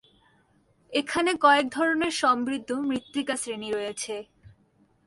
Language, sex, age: Bengali, female, 19-29